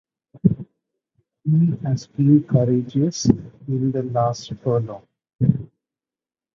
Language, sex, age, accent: English, male, 30-39, India and South Asia (India, Pakistan, Sri Lanka)